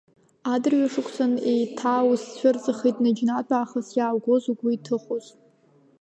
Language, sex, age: Abkhazian, female, under 19